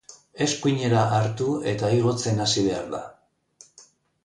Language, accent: Basque, Erdialdekoa edo Nafarra (Gipuzkoa, Nafarroa)